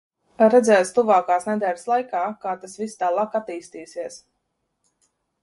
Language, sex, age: Latvian, female, 40-49